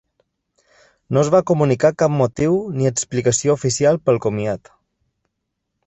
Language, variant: Catalan, Balear